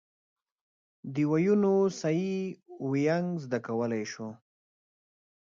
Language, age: Pashto, 30-39